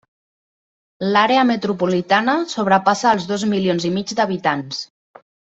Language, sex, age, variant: Catalan, female, 30-39, Central